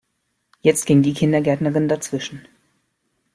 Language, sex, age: German, female, 19-29